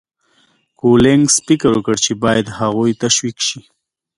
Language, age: Pashto, 30-39